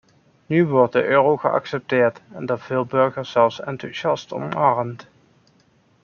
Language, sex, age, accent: Dutch, male, 30-39, Nederlands Nederlands